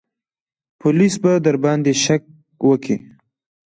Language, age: Pashto, 19-29